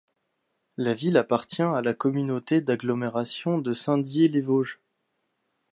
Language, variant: French, Français de métropole